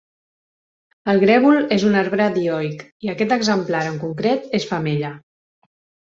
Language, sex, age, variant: Catalan, female, 30-39, Central